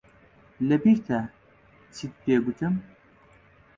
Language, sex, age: Central Kurdish, male, 19-29